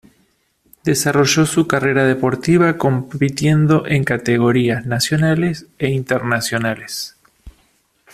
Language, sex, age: Spanish, male, 30-39